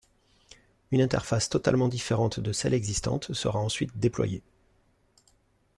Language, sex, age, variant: French, male, 40-49, Français de métropole